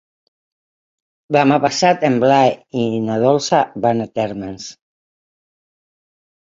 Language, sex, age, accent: Catalan, female, 70-79, aprenent (recent, des del castellà)